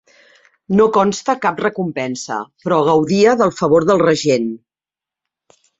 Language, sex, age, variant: Catalan, female, 50-59, Central